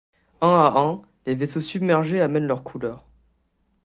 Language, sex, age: French, male, 19-29